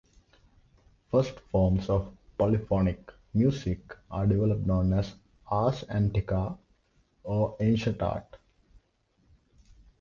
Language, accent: English, India and South Asia (India, Pakistan, Sri Lanka)